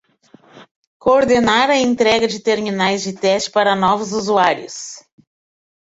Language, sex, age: Portuguese, female, 50-59